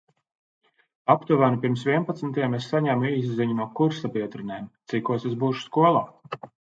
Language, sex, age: Latvian, male, 30-39